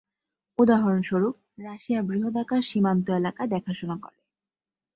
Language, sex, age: Bengali, female, 19-29